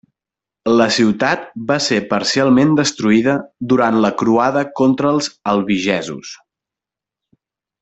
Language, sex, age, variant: Catalan, male, 19-29, Central